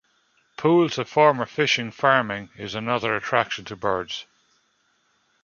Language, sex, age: English, male, 40-49